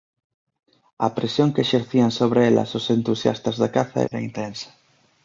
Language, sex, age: Galician, male, 19-29